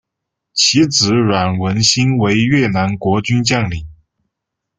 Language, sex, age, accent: Chinese, male, 19-29, 出生地：四川省